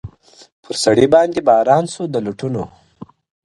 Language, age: Pashto, under 19